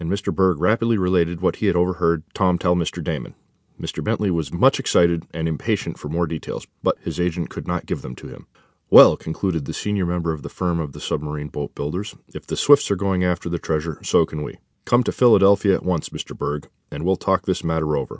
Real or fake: real